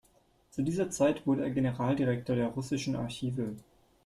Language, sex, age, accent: German, male, 19-29, Deutschland Deutsch